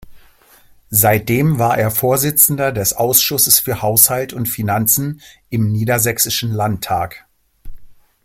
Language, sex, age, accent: German, male, 40-49, Deutschland Deutsch